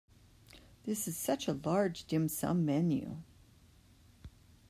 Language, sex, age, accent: English, female, 50-59, United States English